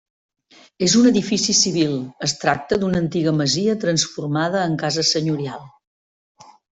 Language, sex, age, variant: Catalan, female, 50-59, Central